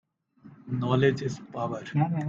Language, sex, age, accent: English, male, 19-29, India and South Asia (India, Pakistan, Sri Lanka)